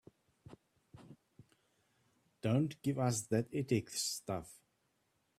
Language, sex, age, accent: English, male, 60-69, Southern African (South Africa, Zimbabwe, Namibia)